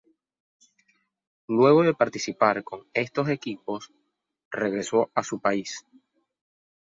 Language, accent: Spanish, Caribe: Cuba, Venezuela, Puerto Rico, República Dominicana, Panamá, Colombia caribeña, México caribeño, Costa del golfo de México